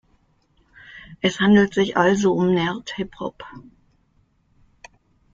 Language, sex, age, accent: German, female, 50-59, Deutschland Deutsch